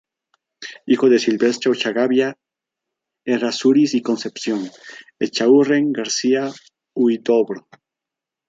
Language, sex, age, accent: Spanish, male, 19-29, Andino-Pacífico: Colombia, Perú, Ecuador, oeste de Bolivia y Venezuela andina